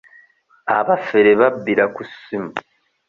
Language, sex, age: Ganda, male, 30-39